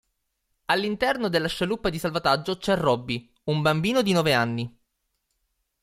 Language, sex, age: Italian, male, 19-29